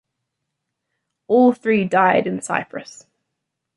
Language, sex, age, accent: English, female, 19-29, Australian English